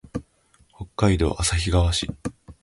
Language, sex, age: Japanese, male, 19-29